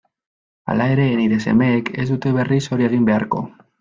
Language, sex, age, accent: Basque, male, 19-29, Mendebalekoa (Araba, Bizkaia, Gipuzkoako mendebaleko herri batzuk)